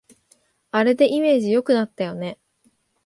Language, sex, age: Japanese, female, under 19